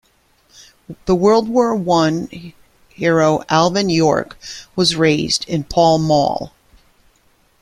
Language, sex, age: English, female, 50-59